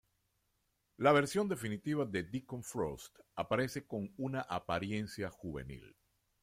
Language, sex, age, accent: Spanish, male, 60-69, Caribe: Cuba, Venezuela, Puerto Rico, República Dominicana, Panamá, Colombia caribeña, México caribeño, Costa del golfo de México